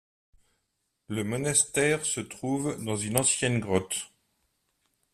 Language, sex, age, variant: French, male, 50-59, Français de métropole